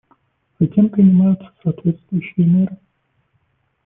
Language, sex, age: Russian, male, 30-39